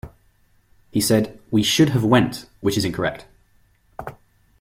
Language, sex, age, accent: English, male, 19-29, England English